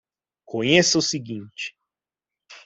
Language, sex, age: Portuguese, male, 30-39